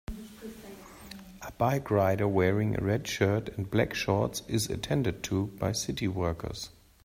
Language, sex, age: English, male, 30-39